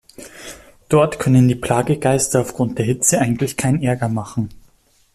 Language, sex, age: German, male, 30-39